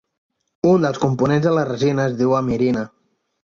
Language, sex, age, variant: Catalan, male, 30-39, Central